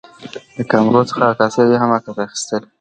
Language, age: Pashto, under 19